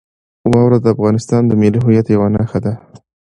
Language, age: Pashto, 19-29